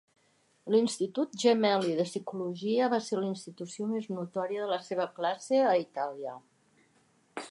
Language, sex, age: Catalan, female, 60-69